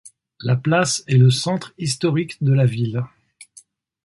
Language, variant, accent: French, Français de métropole, Parisien